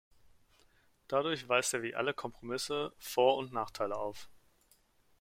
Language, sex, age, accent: German, male, 30-39, Deutschland Deutsch